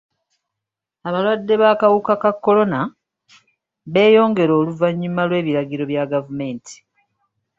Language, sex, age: Ganda, female, 19-29